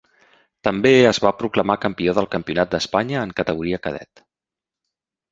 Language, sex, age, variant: Catalan, male, 40-49, Central